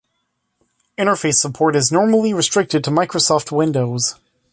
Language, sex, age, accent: English, male, 19-29, United States English